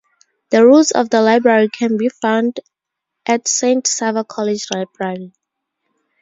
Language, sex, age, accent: English, female, 19-29, Southern African (South Africa, Zimbabwe, Namibia)